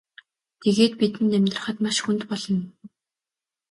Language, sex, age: Mongolian, female, 19-29